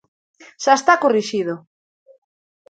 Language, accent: Galician, Normativo (estándar)